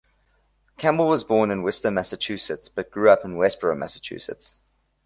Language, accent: English, Southern African (South Africa, Zimbabwe, Namibia)